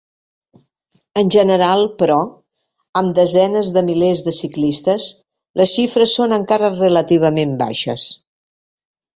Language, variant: Catalan, Septentrional